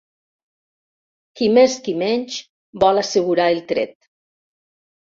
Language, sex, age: Catalan, female, 60-69